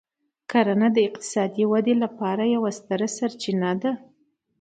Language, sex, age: Pashto, female, 30-39